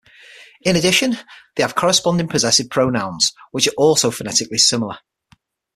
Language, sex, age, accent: English, male, 40-49, England English